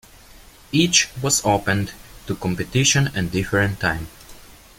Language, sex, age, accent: English, male, 19-29, United States English